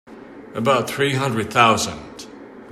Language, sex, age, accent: English, male, 40-49, United States English